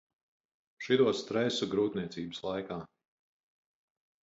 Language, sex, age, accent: Latvian, male, 50-59, Vidus dialekts